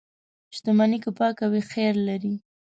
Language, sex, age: Pashto, female, 19-29